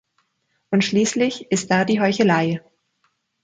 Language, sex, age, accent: German, female, 19-29, Deutschland Deutsch